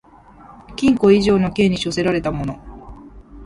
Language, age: Japanese, 19-29